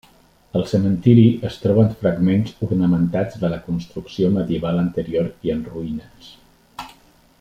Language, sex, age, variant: Catalan, male, 50-59, Central